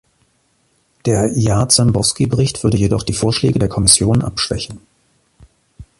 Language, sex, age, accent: German, male, 40-49, Deutschland Deutsch